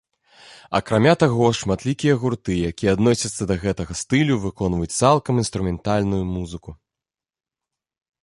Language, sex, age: Belarusian, male, 30-39